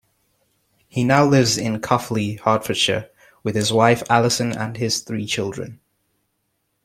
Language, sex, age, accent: English, male, 19-29, England English